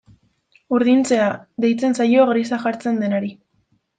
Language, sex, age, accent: Basque, female, 19-29, Mendebalekoa (Araba, Bizkaia, Gipuzkoako mendebaleko herri batzuk)